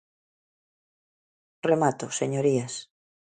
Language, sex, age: Galician, female, 40-49